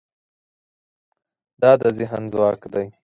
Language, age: Pashto, 19-29